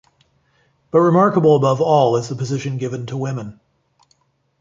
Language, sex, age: English, male, 40-49